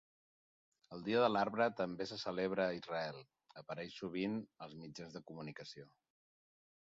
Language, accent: Catalan, Neutre